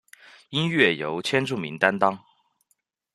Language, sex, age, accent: Chinese, male, 19-29, 出生地：湖北省